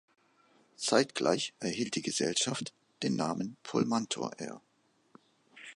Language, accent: German, Deutschland Deutsch